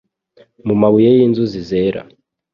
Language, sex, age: Kinyarwanda, male, 19-29